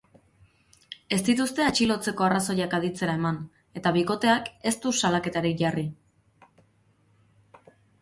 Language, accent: Basque, Erdialdekoa edo Nafarra (Gipuzkoa, Nafarroa)